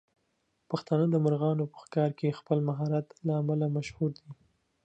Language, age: Pashto, 19-29